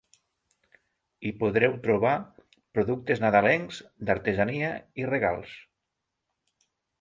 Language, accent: Catalan, Lleidatà